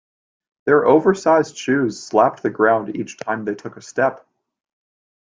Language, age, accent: English, 19-29, United States English